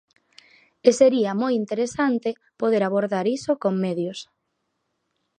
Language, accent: Galician, Oriental (común en zona oriental); Normativo (estándar)